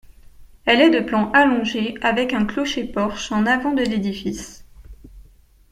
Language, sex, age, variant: French, female, 19-29, Français de métropole